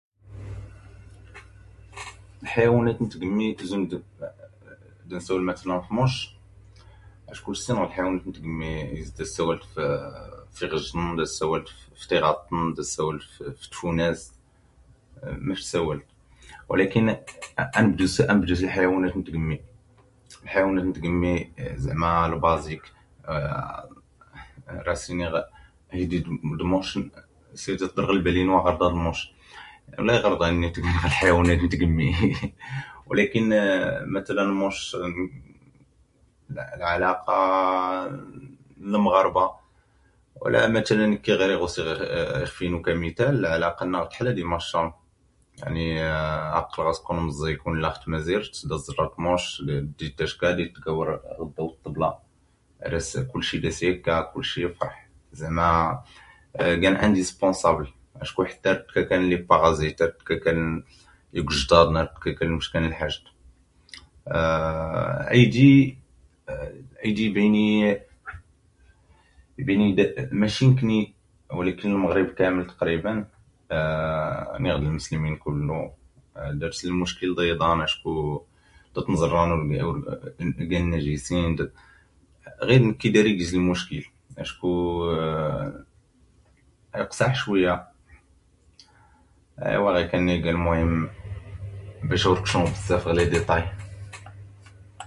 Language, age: Tachelhit, 30-39